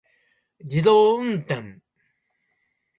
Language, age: Japanese, 70-79